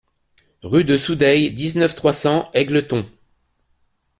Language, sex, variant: French, male, Français de métropole